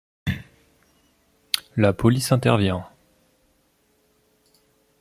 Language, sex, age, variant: French, male, 19-29, Français de métropole